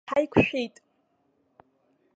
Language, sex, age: Abkhazian, female, under 19